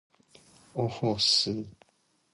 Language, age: English, 19-29